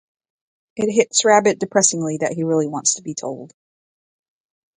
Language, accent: English, United States English